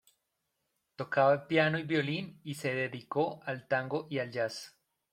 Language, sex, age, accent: Spanish, male, 30-39, Andino-Pacífico: Colombia, Perú, Ecuador, oeste de Bolivia y Venezuela andina